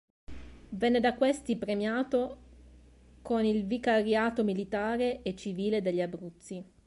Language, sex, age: Italian, female, 30-39